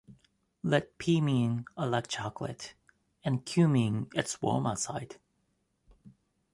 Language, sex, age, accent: English, male, 30-39, United States English